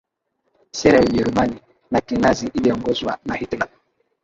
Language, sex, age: Swahili, male, 19-29